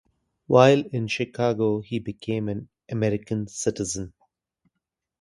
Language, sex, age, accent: English, male, 30-39, India and South Asia (India, Pakistan, Sri Lanka)